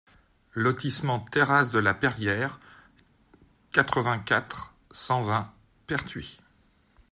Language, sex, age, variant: French, male, 50-59, Français de métropole